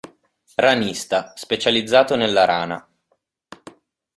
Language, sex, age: Italian, male, 19-29